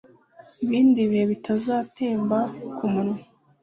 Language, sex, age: Kinyarwanda, female, 19-29